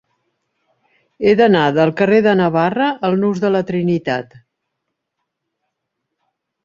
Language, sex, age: Catalan, female, 60-69